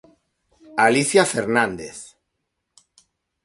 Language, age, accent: Galician, 40-49, Normativo (estándar)